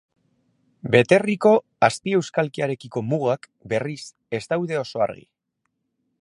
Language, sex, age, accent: Basque, male, 30-39, Mendebalekoa (Araba, Bizkaia, Gipuzkoako mendebaleko herri batzuk)